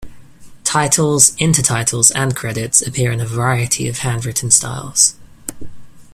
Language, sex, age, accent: English, male, 19-29, England English